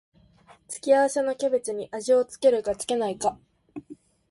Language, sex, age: Japanese, female, under 19